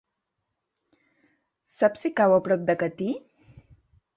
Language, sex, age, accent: Catalan, female, 30-39, gironí